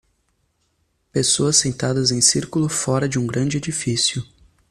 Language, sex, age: Portuguese, male, 30-39